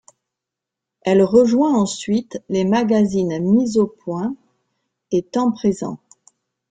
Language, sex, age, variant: French, female, 40-49, Français de métropole